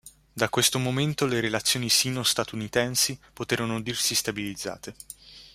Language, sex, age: Italian, male, under 19